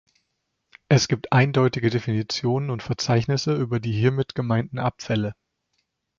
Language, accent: German, Deutschland Deutsch